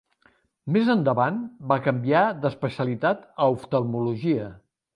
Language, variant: Catalan, Central